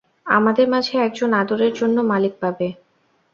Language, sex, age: Bengali, female, 19-29